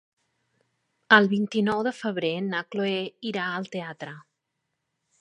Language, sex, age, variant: Catalan, female, 40-49, Central